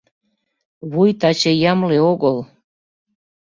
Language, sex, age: Mari, female, 40-49